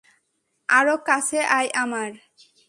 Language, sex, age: Bengali, female, 19-29